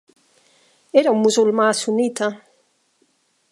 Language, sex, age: Catalan, female, 50-59